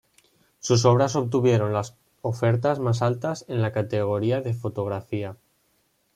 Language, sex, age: Spanish, male, 19-29